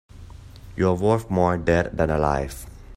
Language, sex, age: English, male, 19-29